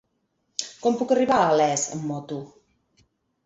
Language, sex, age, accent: Catalan, female, 30-39, Garrotxi